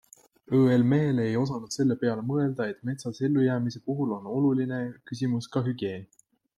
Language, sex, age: Estonian, male, 19-29